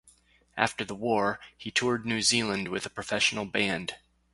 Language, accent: English, United States English